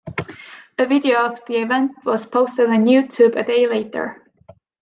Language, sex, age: English, female, 19-29